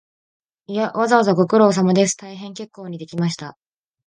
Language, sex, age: Japanese, female, under 19